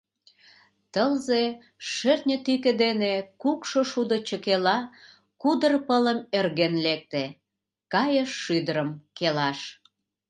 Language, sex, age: Mari, female, 40-49